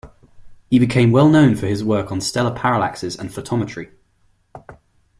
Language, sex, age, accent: English, male, 19-29, England English